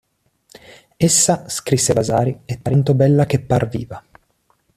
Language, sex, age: Italian, male, 19-29